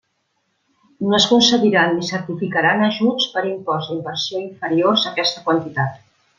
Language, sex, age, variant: Catalan, female, 50-59, Central